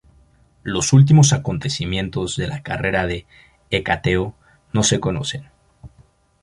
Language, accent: Spanish, México